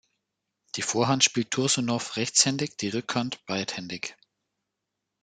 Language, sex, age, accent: German, male, 19-29, Deutschland Deutsch